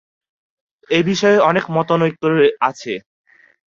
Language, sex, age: Bengali, male, 19-29